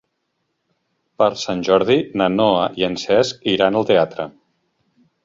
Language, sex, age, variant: Catalan, male, 50-59, Central